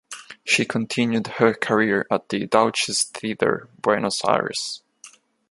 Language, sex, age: English, male, 19-29